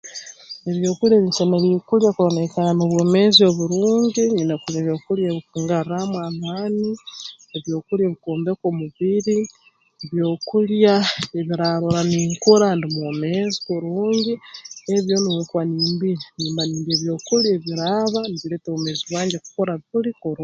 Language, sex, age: Tooro, female, 19-29